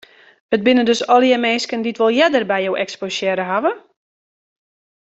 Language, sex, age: Western Frisian, female, 40-49